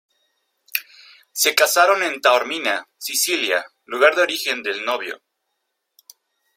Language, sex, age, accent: Spanish, male, 19-29, México